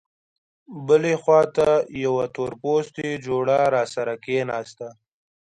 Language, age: Pashto, under 19